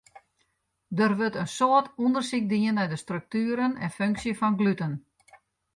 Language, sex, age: Western Frisian, female, 60-69